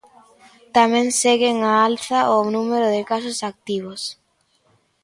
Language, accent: Galician, Normativo (estándar)